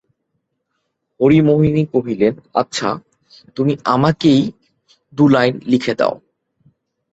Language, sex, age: Bengali, male, 19-29